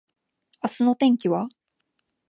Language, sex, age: Japanese, female, 19-29